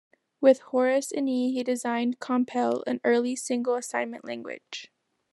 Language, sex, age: English, female, under 19